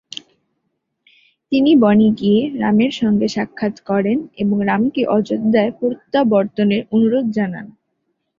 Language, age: Bengali, 19-29